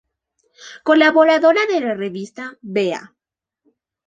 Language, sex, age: Spanish, female, 19-29